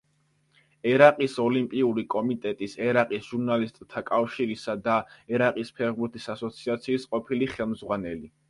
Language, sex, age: Georgian, male, under 19